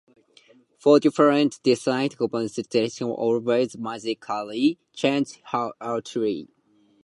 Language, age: English, 19-29